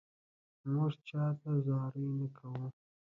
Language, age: Pashto, 19-29